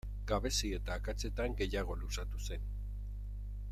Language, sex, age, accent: Basque, male, 50-59, Erdialdekoa edo Nafarra (Gipuzkoa, Nafarroa)